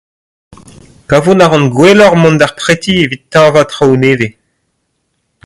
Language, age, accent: Breton, 30-39, Kerneveg; Leoneg